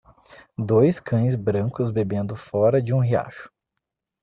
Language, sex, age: Portuguese, male, 19-29